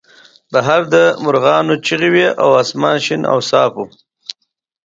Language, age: Pashto, 40-49